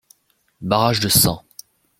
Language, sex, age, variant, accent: French, male, under 19, Français d'Europe, Français de Belgique